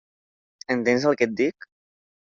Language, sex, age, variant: Catalan, male, 19-29, Central